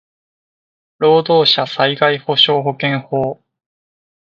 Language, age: Japanese, 19-29